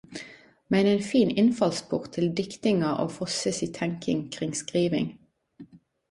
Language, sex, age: Norwegian Nynorsk, female, 30-39